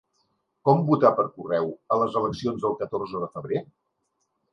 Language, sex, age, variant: Catalan, male, 60-69, Central